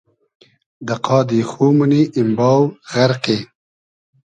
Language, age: Hazaragi, 30-39